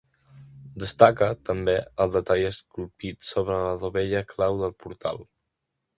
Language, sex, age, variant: Catalan, male, under 19, Central